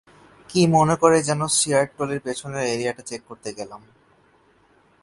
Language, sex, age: Bengali, male, 19-29